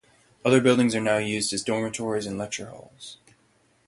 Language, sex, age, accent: English, male, 19-29, United States English